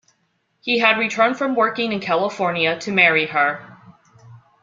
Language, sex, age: English, female, 40-49